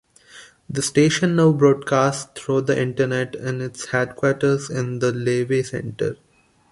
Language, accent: English, India and South Asia (India, Pakistan, Sri Lanka)